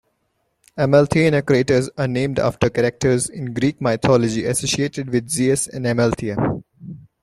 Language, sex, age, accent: English, male, 19-29, India and South Asia (India, Pakistan, Sri Lanka)